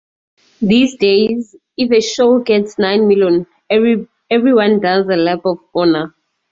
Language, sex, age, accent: English, female, 30-39, Southern African (South Africa, Zimbabwe, Namibia)